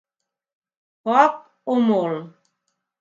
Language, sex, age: Catalan, female, 50-59